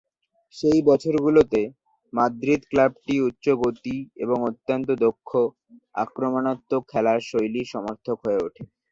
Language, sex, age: Bengali, male, 19-29